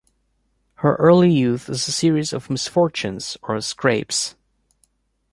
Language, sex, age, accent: English, male, 30-39, United States English